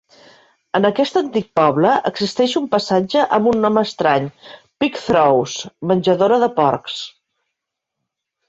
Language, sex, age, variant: Catalan, female, 50-59, Central